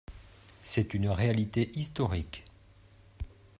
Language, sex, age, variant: French, male, 30-39, Français de métropole